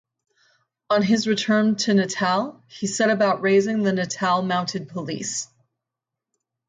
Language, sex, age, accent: English, female, 30-39, United States English